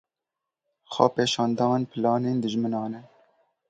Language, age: Kurdish, 19-29